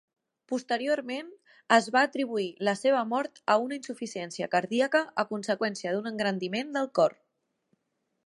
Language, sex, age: Catalan, female, 19-29